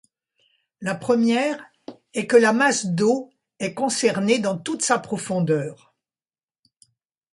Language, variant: French, Français de métropole